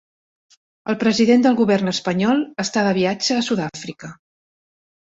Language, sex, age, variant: Catalan, female, 60-69, Central